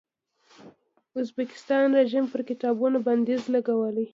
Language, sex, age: Pashto, female, 19-29